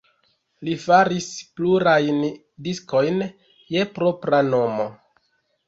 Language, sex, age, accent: Esperanto, male, 30-39, Internacia